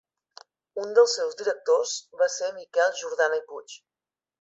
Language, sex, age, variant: Catalan, female, 30-39, Central